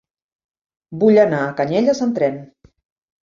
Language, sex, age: Catalan, female, 50-59